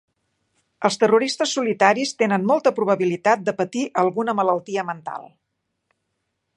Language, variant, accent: Catalan, Central, Barceloní